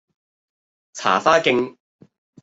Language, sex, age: Cantonese, male, 19-29